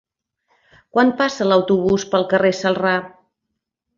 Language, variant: Catalan, Central